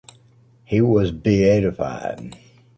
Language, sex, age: English, male, 50-59